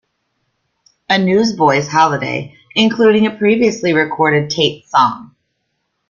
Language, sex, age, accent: English, female, 40-49, United States English